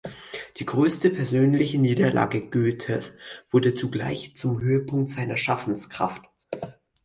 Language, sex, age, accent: German, male, under 19, Deutschland Deutsch